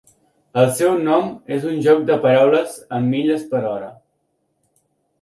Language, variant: Catalan, Septentrional